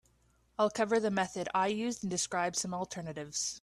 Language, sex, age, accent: English, female, 19-29, Canadian English